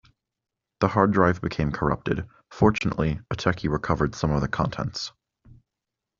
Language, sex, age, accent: English, male, 19-29, United States English